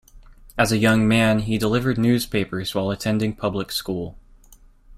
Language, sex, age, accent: English, male, 19-29, United States English